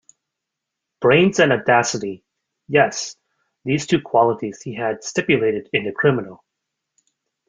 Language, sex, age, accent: English, male, 30-39, Canadian English